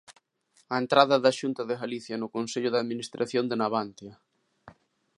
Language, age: Galician, 40-49